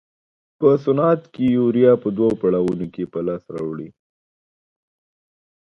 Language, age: Pashto, 19-29